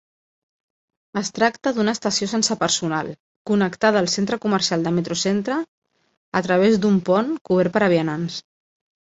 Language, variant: Catalan, Central